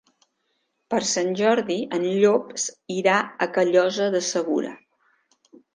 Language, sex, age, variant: Catalan, female, 50-59, Central